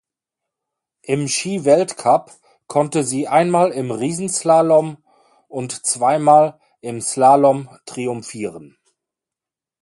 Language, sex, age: German, male, 50-59